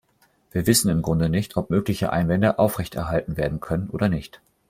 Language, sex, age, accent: German, male, 19-29, Deutschland Deutsch